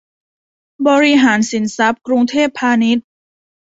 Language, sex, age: Thai, female, 19-29